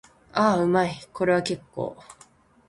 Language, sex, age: Japanese, female, 19-29